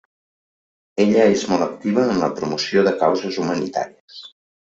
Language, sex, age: Catalan, male, 50-59